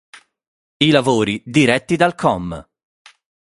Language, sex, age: Italian, male, 30-39